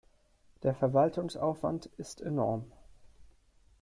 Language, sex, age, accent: German, male, 19-29, Deutschland Deutsch